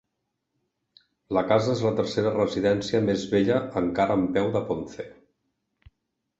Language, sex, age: Catalan, male, 60-69